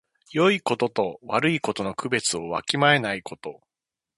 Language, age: Japanese, 30-39